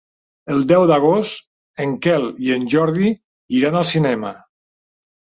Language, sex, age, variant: Catalan, male, 40-49, Nord-Occidental